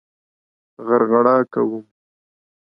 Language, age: Pashto, 30-39